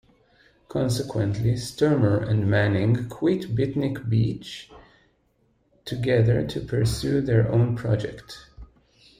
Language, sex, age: English, male, 40-49